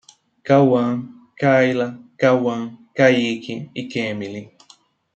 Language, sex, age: Portuguese, male, 30-39